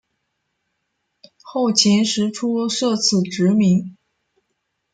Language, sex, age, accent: Chinese, female, 19-29, 出生地：北京市